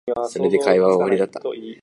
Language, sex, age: Japanese, male, 19-29